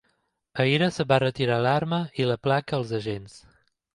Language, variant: Catalan, Septentrional